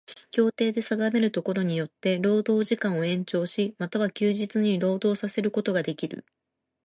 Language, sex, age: Japanese, female, 30-39